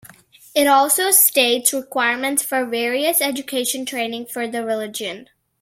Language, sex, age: English, female, under 19